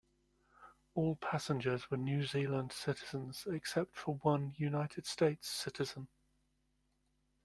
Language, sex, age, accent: English, male, 50-59, England English